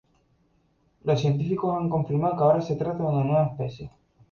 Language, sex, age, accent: Spanish, male, 19-29, España: Islas Canarias